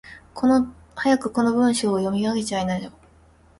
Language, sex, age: Japanese, female, 19-29